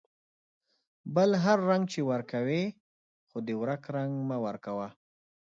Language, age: Pashto, 30-39